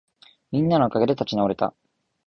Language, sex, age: Japanese, male, 19-29